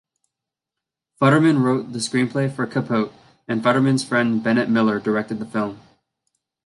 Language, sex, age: English, male, 19-29